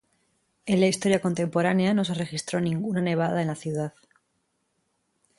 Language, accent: Spanish, España: Norte peninsular (Asturias, Castilla y León, Cantabria, País Vasco, Navarra, Aragón, La Rioja, Guadalajara, Cuenca)